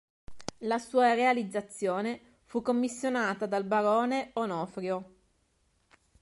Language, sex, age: Italian, female, 30-39